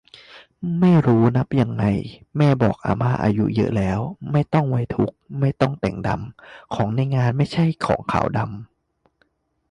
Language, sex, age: Thai, male, 19-29